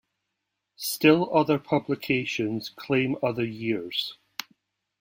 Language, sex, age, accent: English, male, 40-49, Scottish English